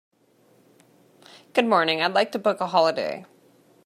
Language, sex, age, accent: English, female, 19-29, Canadian English